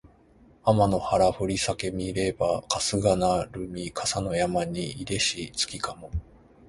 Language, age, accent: Japanese, 30-39, 関西